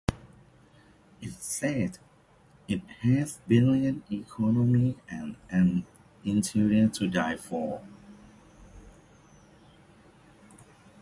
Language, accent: English, United States English